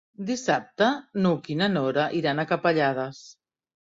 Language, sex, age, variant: Catalan, female, 50-59, Central